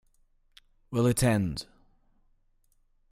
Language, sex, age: English, male, 30-39